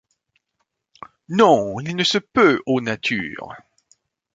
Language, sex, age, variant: French, male, 50-59, Français de métropole